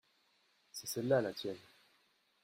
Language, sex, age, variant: French, male, 30-39, Français de métropole